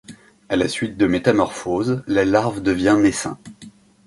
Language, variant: French, Français de métropole